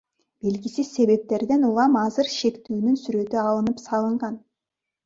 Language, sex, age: Kyrgyz, female, 30-39